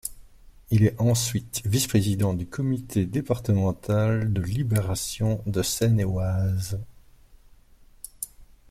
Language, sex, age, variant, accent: French, male, 30-39, Français d'Europe, Français de Belgique